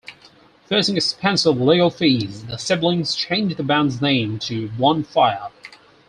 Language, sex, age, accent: English, male, 19-29, England English